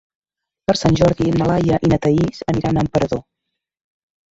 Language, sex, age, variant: Catalan, female, 50-59, Central